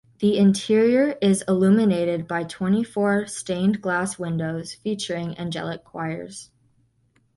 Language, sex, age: English, female, under 19